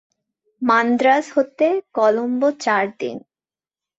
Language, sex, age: Bengali, female, 19-29